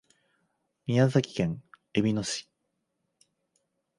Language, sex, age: Japanese, male, 30-39